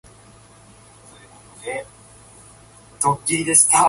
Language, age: English, 19-29